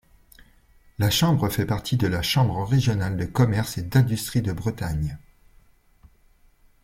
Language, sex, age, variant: French, male, 40-49, Français de métropole